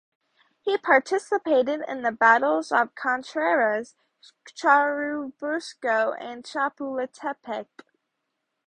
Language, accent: English, United States English